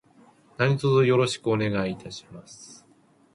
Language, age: Japanese, 30-39